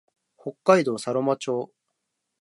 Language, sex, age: Japanese, male, 19-29